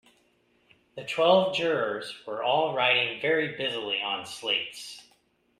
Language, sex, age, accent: English, male, 30-39, United States English